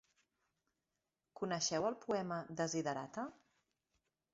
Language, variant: Catalan, Central